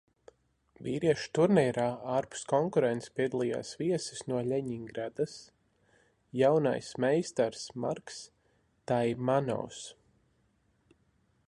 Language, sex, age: Latvian, male, 30-39